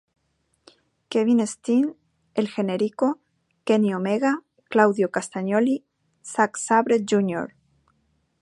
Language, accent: Spanish, Rioplatense: Argentina, Uruguay, este de Bolivia, Paraguay